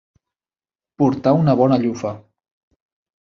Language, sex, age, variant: Catalan, male, 19-29, Central